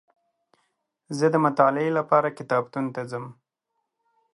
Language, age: Pashto, 30-39